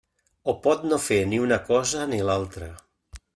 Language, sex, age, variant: Catalan, male, 50-59, Central